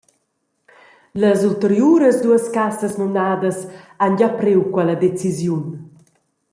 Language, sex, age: Romansh, female, 40-49